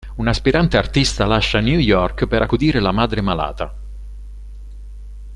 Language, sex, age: Italian, male, 60-69